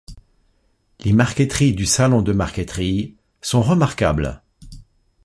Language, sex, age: French, male, 50-59